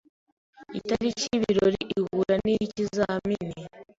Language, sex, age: Kinyarwanda, female, 19-29